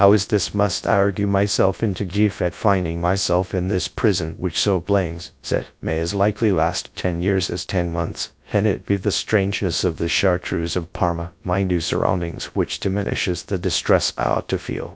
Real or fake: fake